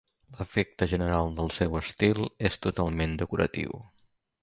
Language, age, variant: Catalan, 60-69, Central